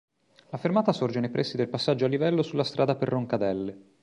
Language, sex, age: Italian, male, 40-49